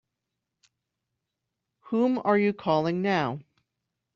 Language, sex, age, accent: English, male, 19-29, United States English